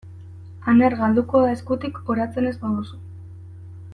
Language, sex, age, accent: Basque, female, 19-29, Erdialdekoa edo Nafarra (Gipuzkoa, Nafarroa)